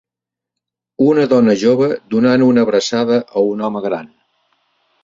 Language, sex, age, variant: Catalan, male, 60-69, Central